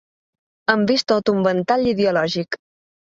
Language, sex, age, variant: Catalan, female, 30-39, Balear